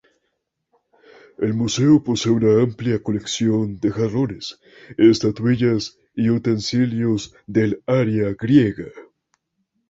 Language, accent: Spanish, Andino-Pacífico: Colombia, Perú, Ecuador, oeste de Bolivia y Venezuela andina